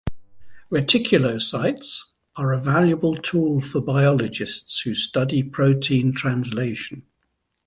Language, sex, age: English, male, 50-59